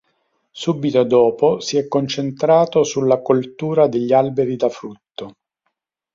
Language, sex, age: Italian, male, 60-69